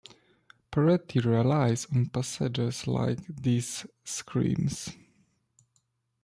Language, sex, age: English, male, 19-29